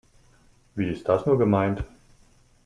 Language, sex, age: German, male, 30-39